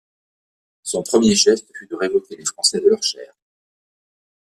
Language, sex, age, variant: French, male, 40-49, Français de métropole